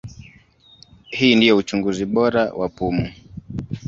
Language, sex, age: Swahili, male, 19-29